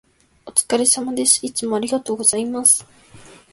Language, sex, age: Japanese, female, 19-29